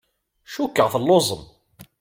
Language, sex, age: Kabyle, male, 30-39